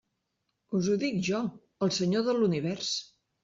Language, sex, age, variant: Catalan, female, 50-59, Central